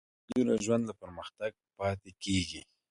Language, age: Pashto, 19-29